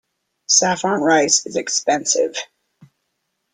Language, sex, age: English, female, 50-59